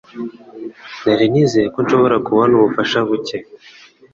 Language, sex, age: Kinyarwanda, male, under 19